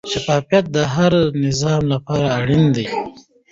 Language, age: Pashto, 19-29